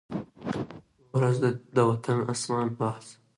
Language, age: Pashto, 19-29